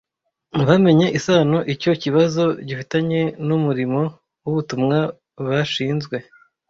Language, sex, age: Kinyarwanda, male, 19-29